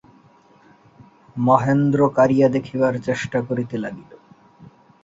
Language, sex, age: Bengali, male, 19-29